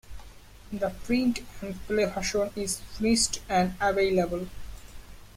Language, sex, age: English, male, 19-29